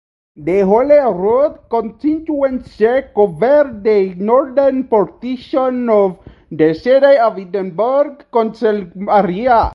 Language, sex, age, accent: English, male, 19-29, United States English